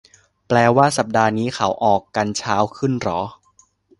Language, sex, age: Thai, male, 19-29